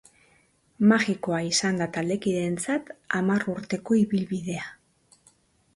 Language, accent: Basque, Mendebalekoa (Araba, Bizkaia, Gipuzkoako mendebaleko herri batzuk)